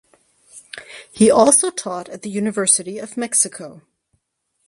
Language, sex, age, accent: English, female, 60-69, United States English